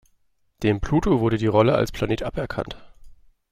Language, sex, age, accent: German, male, 30-39, Deutschland Deutsch